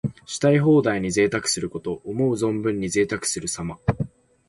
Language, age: Japanese, under 19